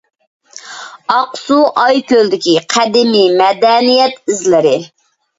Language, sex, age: Uyghur, female, 19-29